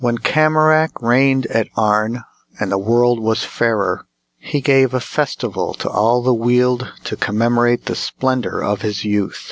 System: none